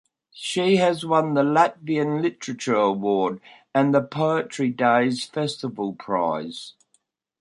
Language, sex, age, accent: English, male, 70-79, Australian English